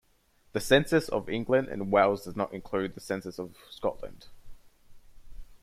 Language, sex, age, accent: English, male, 19-29, Australian English